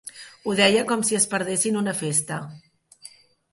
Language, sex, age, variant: Catalan, female, 40-49, Central